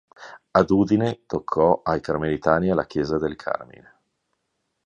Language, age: Italian, 50-59